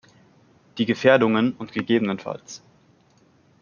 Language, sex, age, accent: German, male, 30-39, Deutschland Deutsch